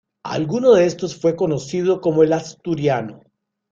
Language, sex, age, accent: Spanish, male, 50-59, América central